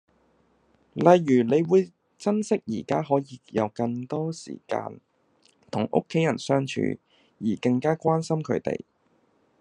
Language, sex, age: Cantonese, male, 30-39